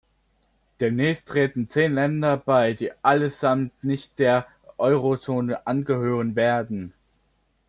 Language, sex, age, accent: German, male, under 19, Deutschland Deutsch